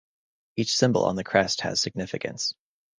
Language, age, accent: English, 19-29, United States English